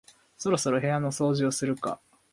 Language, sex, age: Japanese, male, 19-29